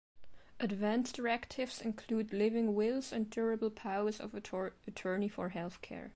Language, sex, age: English, female, 19-29